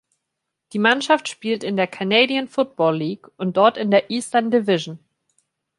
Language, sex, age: German, female, 19-29